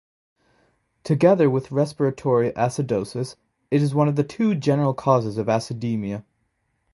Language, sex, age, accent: English, male, under 19, United States English